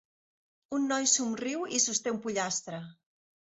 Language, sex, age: Catalan, female, 40-49